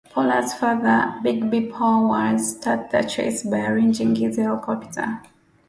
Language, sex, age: English, female, 19-29